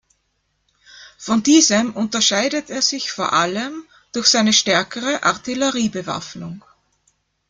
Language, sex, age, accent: German, female, 50-59, Österreichisches Deutsch